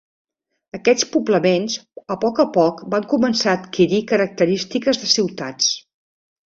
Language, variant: Catalan, Central